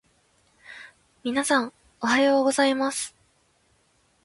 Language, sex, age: Japanese, female, under 19